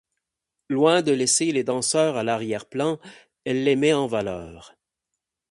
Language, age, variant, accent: French, 30-39, Français d'Amérique du Nord, Français du Canada